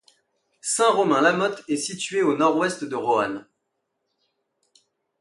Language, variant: French, Français de métropole